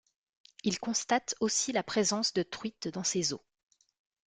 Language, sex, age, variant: French, female, 19-29, Français de métropole